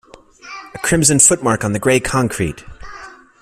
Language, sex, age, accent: English, male, 30-39, United States English